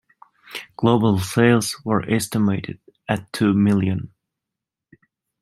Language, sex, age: English, male, 19-29